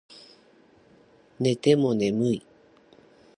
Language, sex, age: Japanese, female, 40-49